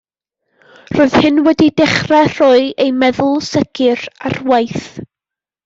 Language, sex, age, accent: Welsh, female, under 19, Y Deyrnas Unedig Cymraeg